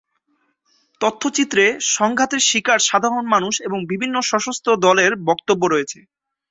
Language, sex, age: Bengali, male, 19-29